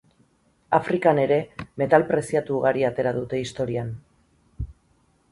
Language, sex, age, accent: Basque, female, 40-49, Erdialdekoa edo Nafarra (Gipuzkoa, Nafarroa)